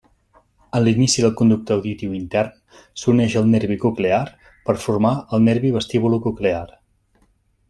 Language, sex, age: Catalan, male, 40-49